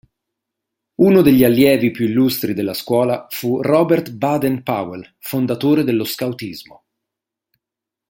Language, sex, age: Italian, male, 30-39